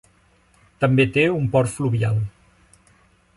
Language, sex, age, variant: Catalan, male, 50-59, Central